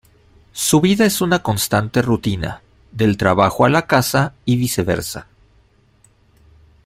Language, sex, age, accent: Spanish, male, 40-49, México